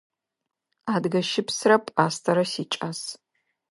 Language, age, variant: Adyghe, 40-49, Адыгабзэ (Кирил, пстэумэ зэдыряе)